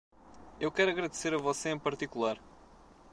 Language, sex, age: Portuguese, male, 19-29